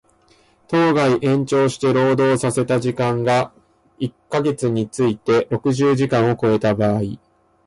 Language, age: Japanese, 19-29